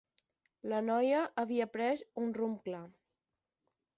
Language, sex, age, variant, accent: Catalan, female, under 19, Balear, balear